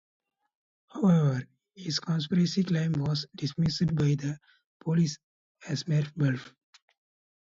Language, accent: English, India and South Asia (India, Pakistan, Sri Lanka)